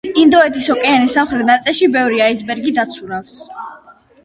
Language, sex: Georgian, female